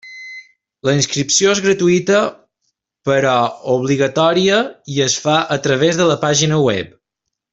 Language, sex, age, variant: Catalan, male, 30-39, Balear